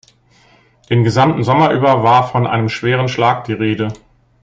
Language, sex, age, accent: German, male, 50-59, Deutschland Deutsch